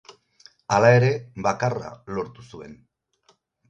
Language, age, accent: Basque, 60-69, Erdialdekoa edo Nafarra (Gipuzkoa, Nafarroa)